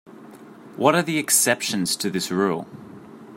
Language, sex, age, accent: English, male, 19-29, Australian English